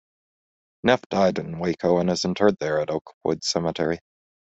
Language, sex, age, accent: English, male, 19-29, United States English